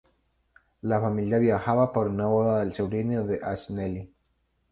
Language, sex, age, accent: Spanish, male, 19-29, Andino-Pacífico: Colombia, Perú, Ecuador, oeste de Bolivia y Venezuela andina